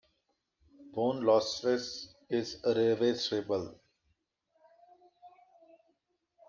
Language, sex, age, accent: English, male, 40-49, India and South Asia (India, Pakistan, Sri Lanka)